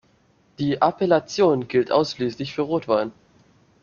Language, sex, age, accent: German, male, under 19, Deutschland Deutsch